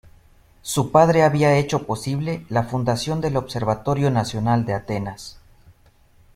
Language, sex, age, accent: Spanish, male, 19-29, México